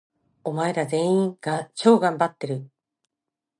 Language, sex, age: Japanese, female, 50-59